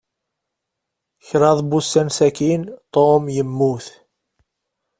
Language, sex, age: Kabyle, male, 30-39